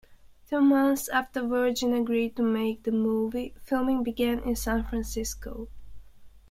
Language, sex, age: English, female, 19-29